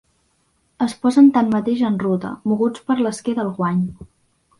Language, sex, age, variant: Catalan, female, under 19, Central